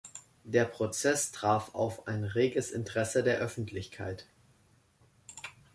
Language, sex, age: German, male, under 19